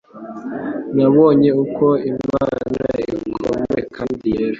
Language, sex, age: Kinyarwanda, male, under 19